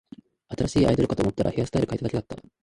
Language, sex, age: Japanese, male, 19-29